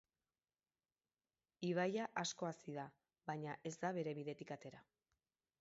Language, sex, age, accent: Basque, female, 40-49, Erdialdekoa edo Nafarra (Gipuzkoa, Nafarroa)